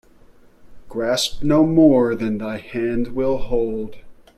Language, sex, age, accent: English, male, 40-49, United States English